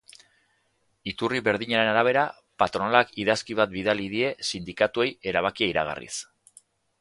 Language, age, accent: Basque, 40-49, Erdialdekoa edo Nafarra (Gipuzkoa, Nafarroa)